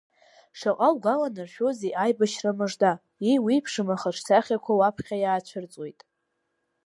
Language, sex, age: Abkhazian, female, under 19